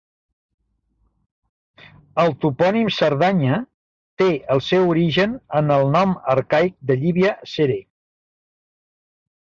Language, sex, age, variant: Catalan, male, 60-69, Central